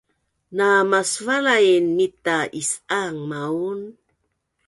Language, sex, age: Bunun, female, 60-69